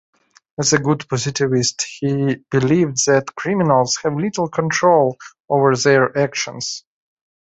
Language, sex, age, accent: English, male, 30-39, Irish English